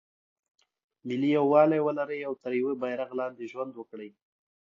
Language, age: Pashto, 30-39